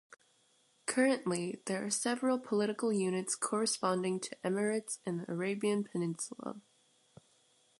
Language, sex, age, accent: English, female, under 19, United States English